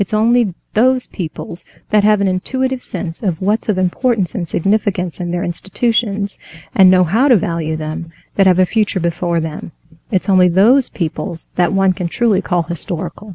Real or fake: real